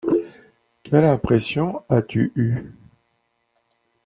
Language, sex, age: French, male, 50-59